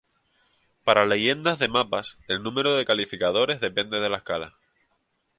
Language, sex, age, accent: Spanish, male, 19-29, España: Islas Canarias